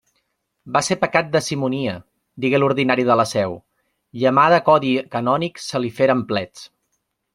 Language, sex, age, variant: Catalan, male, 30-39, Nord-Occidental